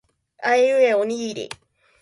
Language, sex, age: Japanese, female, 19-29